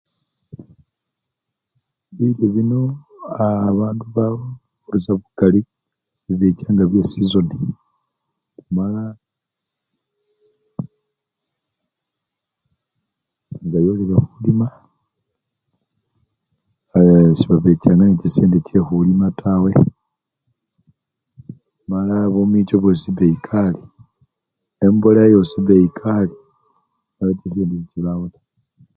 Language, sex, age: Luyia, male, 60-69